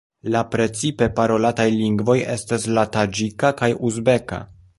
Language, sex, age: Esperanto, male, 19-29